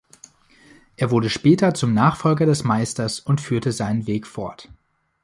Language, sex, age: German, male, 19-29